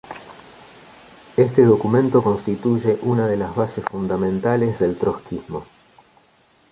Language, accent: Spanish, Rioplatense: Argentina, Uruguay, este de Bolivia, Paraguay